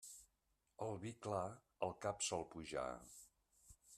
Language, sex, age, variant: Catalan, male, 50-59, Central